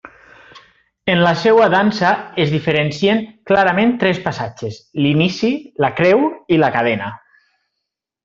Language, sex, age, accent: Catalan, male, 19-29, valencià